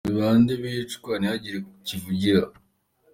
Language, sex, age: Kinyarwanda, male, under 19